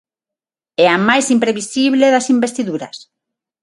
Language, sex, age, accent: Galician, female, 40-49, Atlántico (seseo e gheada); Neofalante